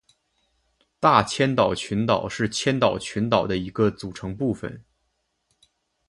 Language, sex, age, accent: Chinese, male, 19-29, 出生地：黑龙江省